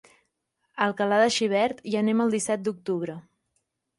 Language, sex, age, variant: Catalan, female, 19-29, Central